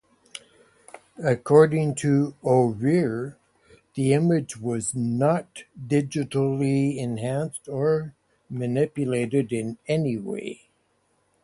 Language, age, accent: English, 70-79, Canadian English